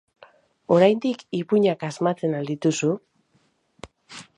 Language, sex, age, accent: Basque, female, 30-39, Mendebalekoa (Araba, Bizkaia, Gipuzkoako mendebaleko herri batzuk)